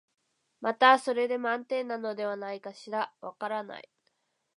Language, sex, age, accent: Japanese, female, 19-29, 標準語